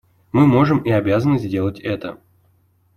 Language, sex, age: Russian, male, 30-39